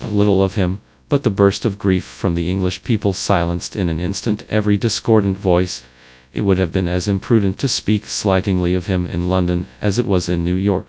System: TTS, FastPitch